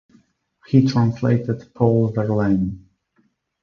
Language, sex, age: English, male, 30-39